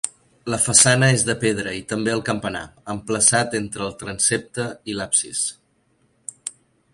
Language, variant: Catalan, Central